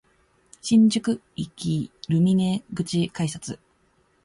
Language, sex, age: Japanese, female, 19-29